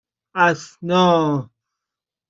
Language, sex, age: Persian, male, 30-39